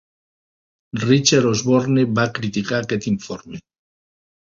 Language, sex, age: Catalan, male, 50-59